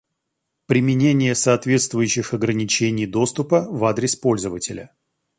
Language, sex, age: Russian, male, 40-49